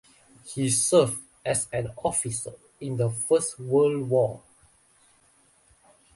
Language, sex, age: English, male, 19-29